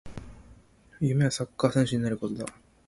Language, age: Japanese, 19-29